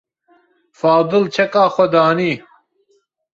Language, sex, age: Kurdish, male, 30-39